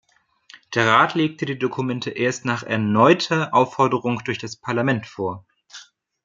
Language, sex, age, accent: German, male, 30-39, Deutschland Deutsch